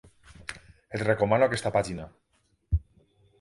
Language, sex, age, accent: Catalan, male, 40-49, valencià